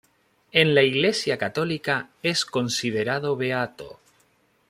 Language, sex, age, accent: Spanish, male, 30-39, España: Norte peninsular (Asturias, Castilla y León, Cantabria, País Vasco, Navarra, Aragón, La Rioja, Guadalajara, Cuenca)